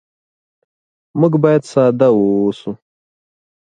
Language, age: Pashto, 19-29